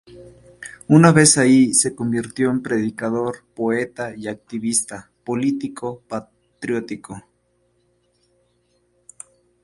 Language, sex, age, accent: Spanish, male, 19-29, México